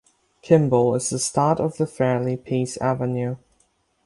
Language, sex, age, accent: English, male, 19-29, United States English; England English